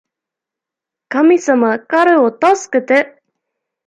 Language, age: Japanese, 19-29